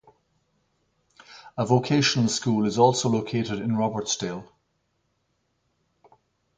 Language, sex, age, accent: English, male, 50-59, Irish English